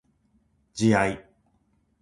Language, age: Japanese, 40-49